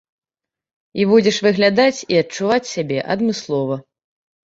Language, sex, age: Belarusian, female, 30-39